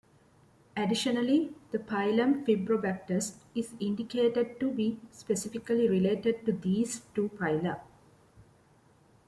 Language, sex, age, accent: English, female, 19-29, India and South Asia (India, Pakistan, Sri Lanka)